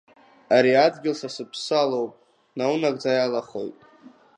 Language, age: Abkhazian, under 19